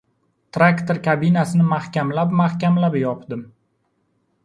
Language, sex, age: Uzbek, male, 19-29